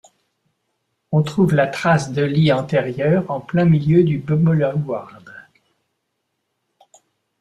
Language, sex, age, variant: French, male, 70-79, Français de métropole